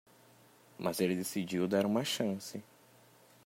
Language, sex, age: Portuguese, male, 19-29